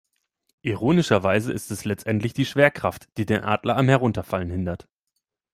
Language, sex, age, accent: German, male, 30-39, Deutschland Deutsch